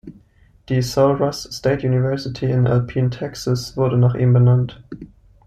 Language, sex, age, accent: German, male, 19-29, Deutschland Deutsch